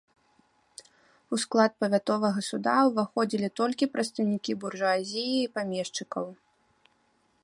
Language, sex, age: Belarusian, female, 19-29